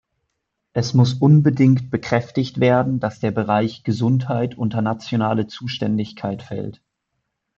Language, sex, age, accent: German, male, 19-29, Deutschland Deutsch